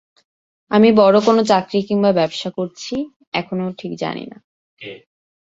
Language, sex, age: Bengali, female, 19-29